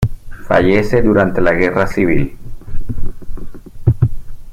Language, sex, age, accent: Spanish, male, 40-49, Caribe: Cuba, Venezuela, Puerto Rico, República Dominicana, Panamá, Colombia caribeña, México caribeño, Costa del golfo de México